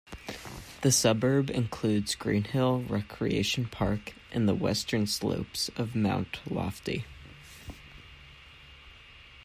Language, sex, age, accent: English, male, under 19, United States English